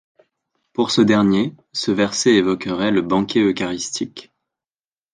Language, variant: French, Français de métropole